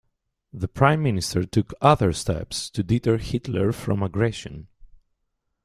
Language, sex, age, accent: English, male, 40-49, Canadian English